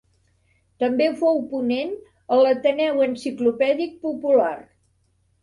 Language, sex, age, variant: Catalan, female, 60-69, Central